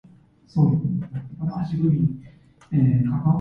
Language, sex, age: English, female, 19-29